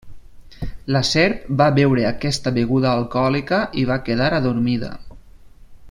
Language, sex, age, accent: Catalan, male, 30-39, valencià